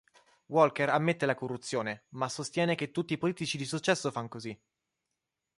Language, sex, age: Italian, male, 19-29